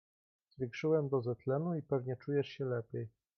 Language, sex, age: Polish, male, 19-29